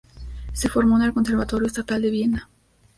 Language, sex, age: Spanish, female, under 19